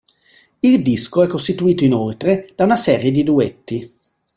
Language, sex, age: Italian, male, 50-59